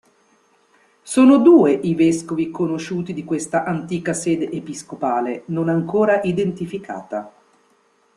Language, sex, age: Italian, female, 50-59